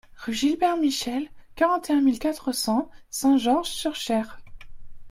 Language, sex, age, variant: French, female, 19-29, Français de métropole